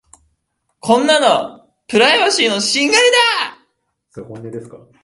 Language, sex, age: Japanese, male, 19-29